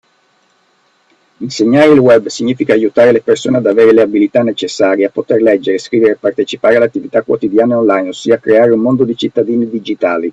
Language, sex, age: Italian, male, 40-49